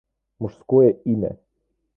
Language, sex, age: Russian, male, 19-29